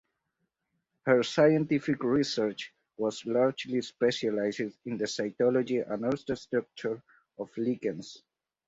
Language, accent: English, United States English